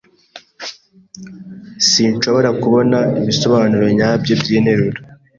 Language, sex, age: Kinyarwanda, male, 19-29